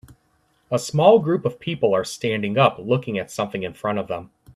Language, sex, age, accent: English, male, 19-29, United States English